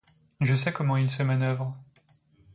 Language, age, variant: French, 19-29, Français de métropole